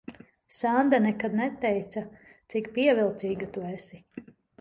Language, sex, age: Latvian, female, 40-49